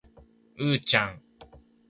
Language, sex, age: Japanese, male, 19-29